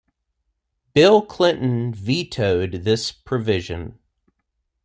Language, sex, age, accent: English, male, 40-49, United States English